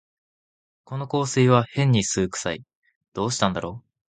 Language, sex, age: Japanese, male, 19-29